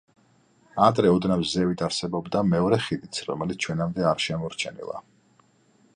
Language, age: Georgian, 40-49